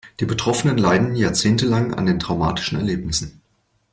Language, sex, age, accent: German, male, 50-59, Deutschland Deutsch